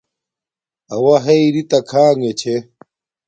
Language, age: Domaaki, 30-39